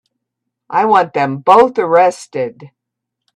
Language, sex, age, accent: English, female, 60-69, United States English